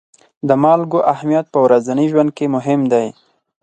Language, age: Pashto, 19-29